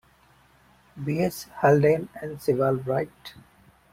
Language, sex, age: English, male, 19-29